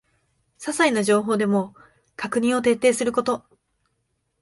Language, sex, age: Japanese, female, 19-29